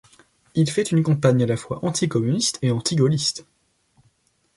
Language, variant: French, Français de métropole